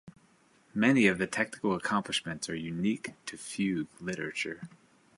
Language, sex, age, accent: English, male, 30-39, United States English